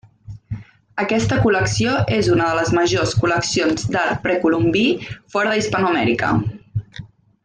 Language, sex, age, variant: Catalan, female, 19-29, Central